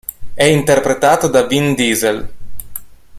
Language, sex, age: Italian, male, 30-39